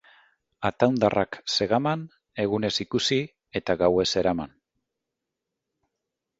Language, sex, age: Basque, male, 40-49